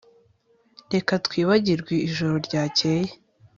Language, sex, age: Kinyarwanda, female, 19-29